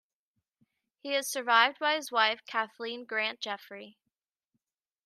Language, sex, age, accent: English, male, 19-29, United States English